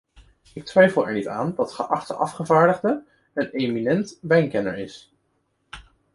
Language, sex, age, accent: Dutch, male, 19-29, Nederlands Nederlands